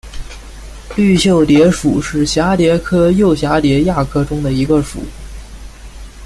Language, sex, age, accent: Chinese, male, 19-29, 出生地：江苏省